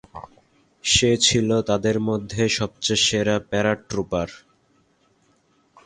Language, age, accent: Bengali, under 19, শুদ্ধ বাংলা